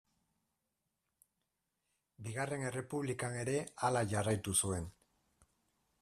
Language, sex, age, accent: Basque, male, 40-49, Mendebalekoa (Araba, Bizkaia, Gipuzkoako mendebaleko herri batzuk)